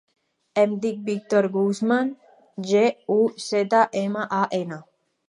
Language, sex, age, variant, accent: Catalan, female, under 19, Alacantí, valencià